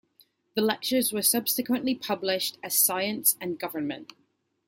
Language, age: English, 19-29